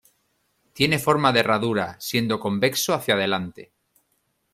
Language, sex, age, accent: Spanish, male, 40-49, España: Norte peninsular (Asturias, Castilla y León, Cantabria, País Vasco, Navarra, Aragón, La Rioja, Guadalajara, Cuenca)